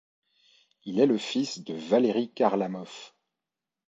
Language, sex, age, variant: French, male, 30-39, Français de métropole